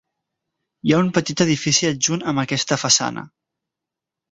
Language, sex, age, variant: Catalan, male, 19-29, Central